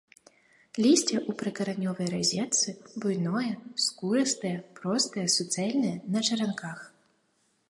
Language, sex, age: Belarusian, female, 19-29